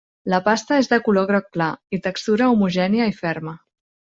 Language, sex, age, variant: Catalan, female, 30-39, Central